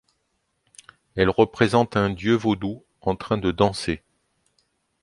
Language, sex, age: French, male, 50-59